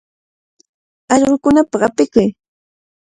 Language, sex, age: Cajatambo North Lima Quechua, female, 30-39